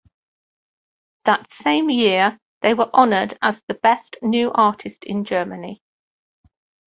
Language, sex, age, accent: English, female, 50-59, England English